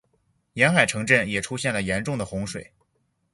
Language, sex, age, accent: Chinese, male, 19-29, 出生地：山西省